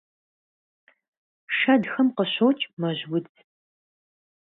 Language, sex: Kabardian, female